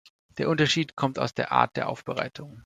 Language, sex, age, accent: German, male, 19-29, Deutschland Deutsch